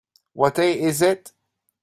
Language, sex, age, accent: English, male, 30-39, Irish English